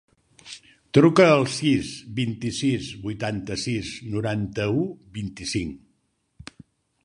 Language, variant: Catalan, Nord-Occidental